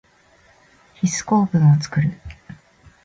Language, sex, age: Japanese, female, 50-59